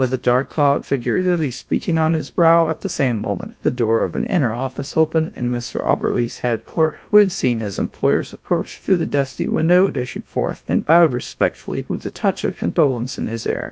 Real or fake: fake